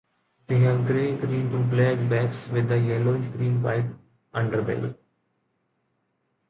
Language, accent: English, India and South Asia (India, Pakistan, Sri Lanka)